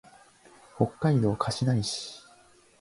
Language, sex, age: Japanese, male, under 19